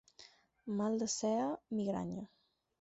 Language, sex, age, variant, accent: Catalan, female, 19-29, Balear, menorquí